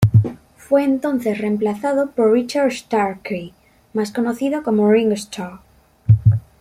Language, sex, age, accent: Spanish, female, under 19, España: Norte peninsular (Asturias, Castilla y León, Cantabria, País Vasco, Navarra, Aragón, La Rioja, Guadalajara, Cuenca)